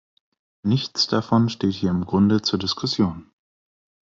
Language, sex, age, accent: German, male, 19-29, Deutschland Deutsch